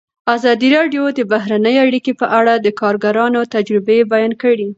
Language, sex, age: Pashto, female, under 19